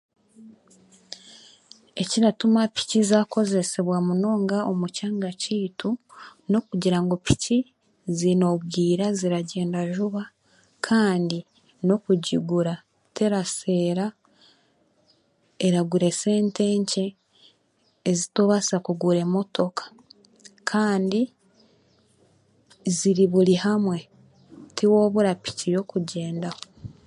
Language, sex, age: Chiga, female, 19-29